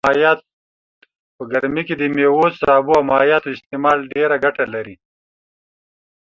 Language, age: Pashto, 40-49